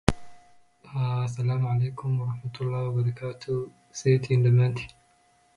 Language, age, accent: English, 19-29, United States English